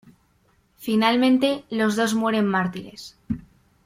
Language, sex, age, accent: Spanish, female, under 19, España: Norte peninsular (Asturias, Castilla y León, Cantabria, País Vasco, Navarra, Aragón, La Rioja, Guadalajara, Cuenca)